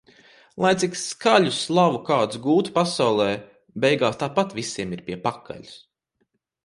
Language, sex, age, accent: Latvian, male, 30-39, Rigas